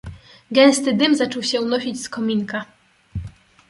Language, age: Polish, 19-29